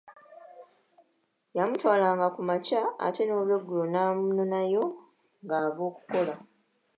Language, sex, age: Ganda, female, 30-39